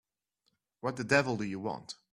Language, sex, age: English, male, 19-29